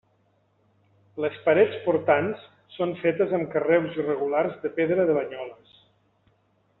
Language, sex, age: Catalan, male, 60-69